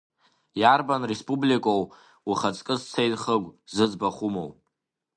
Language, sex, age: Abkhazian, male, under 19